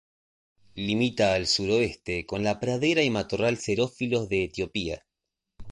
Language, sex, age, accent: Spanish, male, 40-49, Rioplatense: Argentina, Uruguay, este de Bolivia, Paraguay